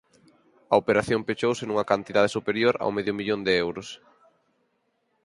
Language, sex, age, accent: Galician, male, 19-29, Normativo (estándar)